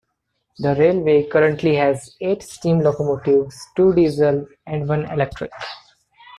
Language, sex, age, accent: English, male, 19-29, India and South Asia (India, Pakistan, Sri Lanka)